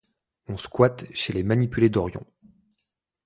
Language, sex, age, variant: French, male, 19-29, Français de métropole